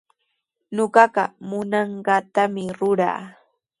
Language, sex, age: Sihuas Ancash Quechua, female, 19-29